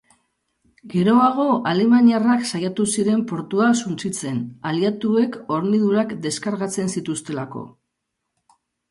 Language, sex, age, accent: Basque, female, 60-69, Erdialdekoa edo Nafarra (Gipuzkoa, Nafarroa)